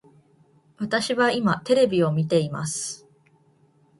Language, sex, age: Japanese, female, 19-29